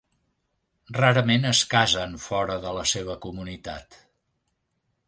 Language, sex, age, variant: Catalan, male, 70-79, Central